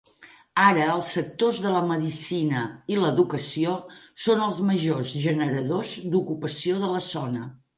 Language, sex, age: Catalan, female, 50-59